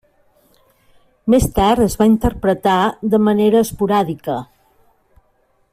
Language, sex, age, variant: Catalan, female, 50-59, Central